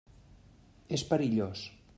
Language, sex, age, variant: Catalan, male, 50-59, Central